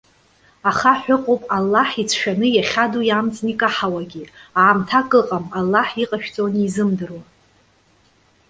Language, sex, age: Abkhazian, female, 30-39